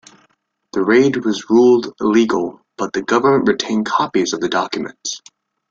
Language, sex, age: English, male, 19-29